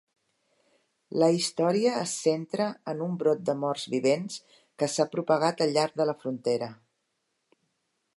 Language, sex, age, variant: Catalan, female, 60-69, Central